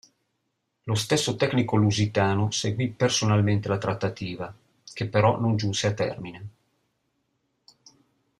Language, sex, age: Italian, male, 50-59